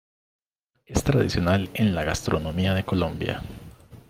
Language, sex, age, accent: Spanish, male, 19-29, Andino-Pacífico: Colombia, Perú, Ecuador, oeste de Bolivia y Venezuela andina